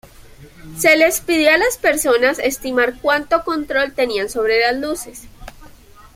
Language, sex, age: Spanish, female, 19-29